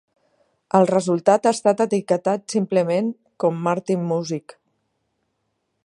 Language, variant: Catalan, Central